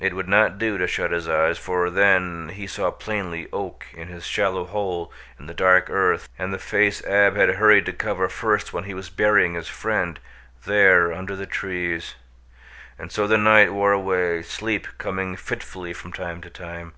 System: none